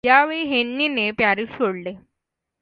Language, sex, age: Marathi, female, under 19